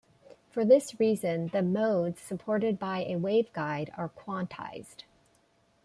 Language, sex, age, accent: English, female, 50-59, United States English